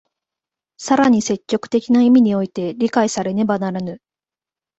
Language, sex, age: Japanese, female, 19-29